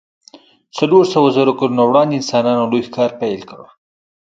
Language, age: Pashto, 19-29